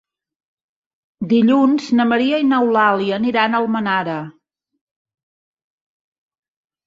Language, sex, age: Catalan, female, 50-59